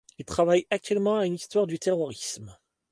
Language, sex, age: French, male, 40-49